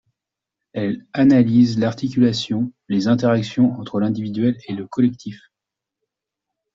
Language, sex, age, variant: French, male, 40-49, Français de métropole